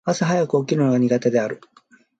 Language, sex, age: Japanese, male, 50-59